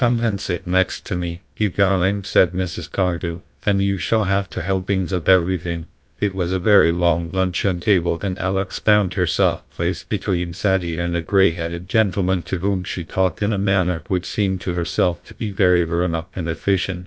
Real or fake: fake